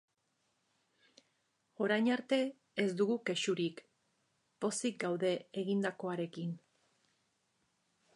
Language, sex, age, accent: Basque, female, 50-59, Erdialdekoa edo Nafarra (Gipuzkoa, Nafarroa)